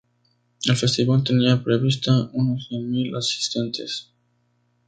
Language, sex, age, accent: Spanish, male, 19-29, México